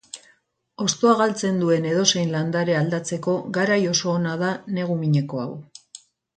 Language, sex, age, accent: Basque, female, 50-59, Erdialdekoa edo Nafarra (Gipuzkoa, Nafarroa)